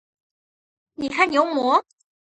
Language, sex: Chinese, female